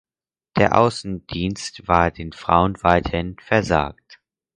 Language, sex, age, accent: German, male, under 19, Deutschland Deutsch